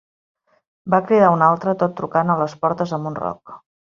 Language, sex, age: Catalan, female, 40-49